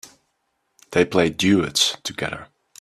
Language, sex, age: English, male, 30-39